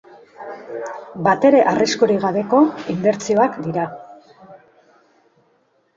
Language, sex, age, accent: Basque, female, 40-49, Mendebalekoa (Araba, Bizkaia, Gipuzkoako mendebaleko herri batzuk)